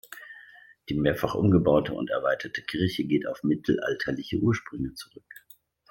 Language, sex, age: German, male, 40-49